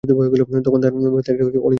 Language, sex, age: Bengali, male, 19-29